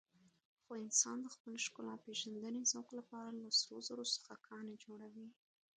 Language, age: Pashto, under 19